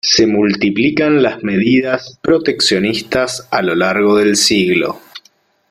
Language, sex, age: Spanish, male, 30-39